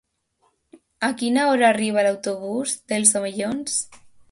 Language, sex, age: Catalan, female, under 19